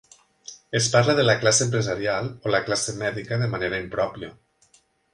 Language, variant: Catalan, Nord-Occidental